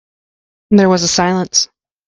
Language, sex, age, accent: English, female, 19-29, United States English